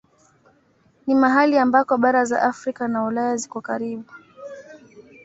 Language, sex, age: Swahili, female, 19-29